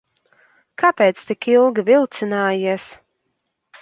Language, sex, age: Latvian, female, 19-29